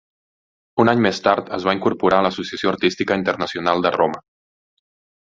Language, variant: Catalan, Central